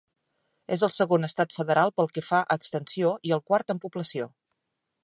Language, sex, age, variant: Catalan, female, 50-59, Central